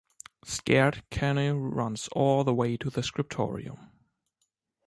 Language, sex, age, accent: English, male, 19-29, United States English